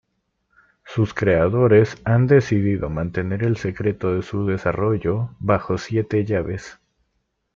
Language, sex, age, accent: Spanish, male, 19-29, América central